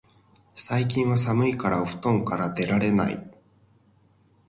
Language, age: Japanese, 30-39